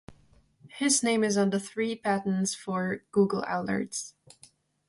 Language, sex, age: English, female, 19-29